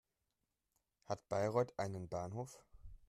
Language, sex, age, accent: German, male, 19-29, Deutschland Deutsch